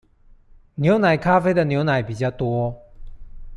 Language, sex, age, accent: Chinese, male, 40-49, 出生地：臺北市